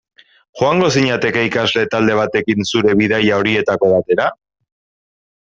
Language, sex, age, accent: Basque, male, 30-39, Erdialdekoa edo Nafarra (Gipuzkoa, Nafarroa)